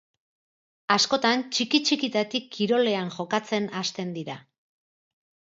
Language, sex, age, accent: Basque, female, 50-59, Erdialdekoa edo Nafarra (Gipuzkoa, Nafarroa)